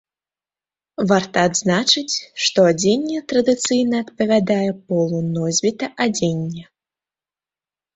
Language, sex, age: Belarusian, female, under 19